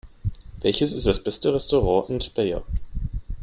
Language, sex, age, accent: German, male, under 19, Deutschland Deutsch